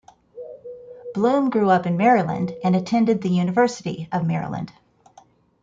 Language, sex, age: English, female, 50-59